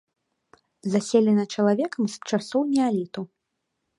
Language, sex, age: Belarusian, female, 19-29